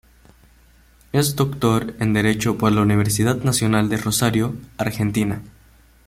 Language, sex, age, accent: Spanish, male, under 19, Caribe: Cuba, Venezuela, Puerto Rico, República Dominicana, Panamá, Colombia caribeña, México caribeño, Costa del golfo de México